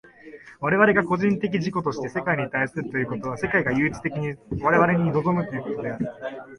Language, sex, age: Japanese, male, 19-29